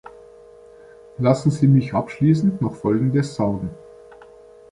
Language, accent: German, Deutschland Deutsch